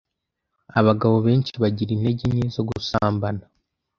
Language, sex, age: Kinyarwanda, male, under 19